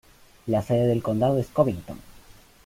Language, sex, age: Spanish, male, under 19